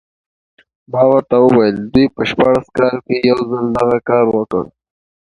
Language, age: Pashto, 19-29